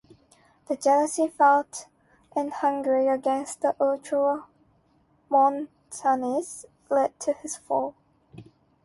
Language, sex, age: English, female, 19-29